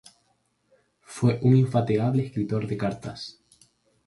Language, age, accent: Spanish, 19-29, España: Islas Canarias